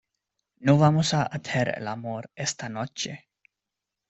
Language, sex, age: Spanish, male, 19-29